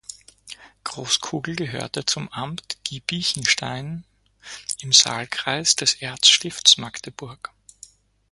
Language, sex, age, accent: German, male, 30-39, Österreichisches Deutsch